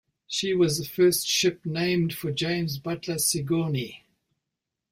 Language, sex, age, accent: English, male, 70-79, New Zealand English